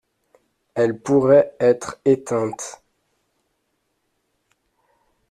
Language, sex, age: French, male, 19-29